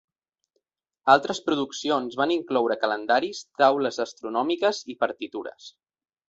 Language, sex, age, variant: Catalan, male, 19-29, Central